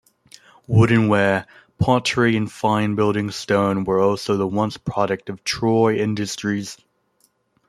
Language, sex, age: English, male, under 19